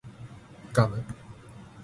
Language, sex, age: Japanese, male, 19-29